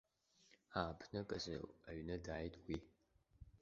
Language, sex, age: Abkhazian, male, under 19